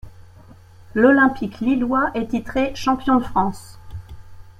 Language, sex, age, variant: French, female, 40-49, Français de métropole